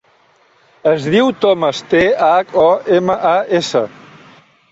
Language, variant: Catalan, Central